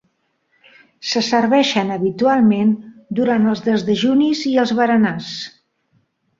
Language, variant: Catalan, Central